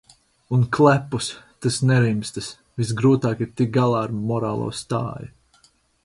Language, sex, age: Latvian, male, 19-29